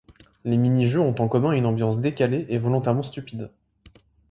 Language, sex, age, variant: French, male, 19-29, Français de métropole